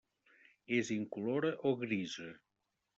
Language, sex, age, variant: Catalan, male, 60-69, Septentrional